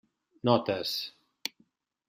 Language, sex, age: Catalan, male, 60-69